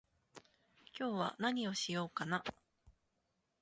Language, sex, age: Japanese, female, 30-39